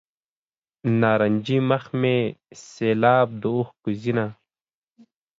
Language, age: Pashto, 19-29